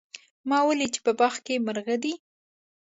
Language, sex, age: Pashto, female, 19-29